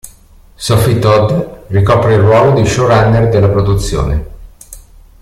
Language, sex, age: Italian, male, 50-59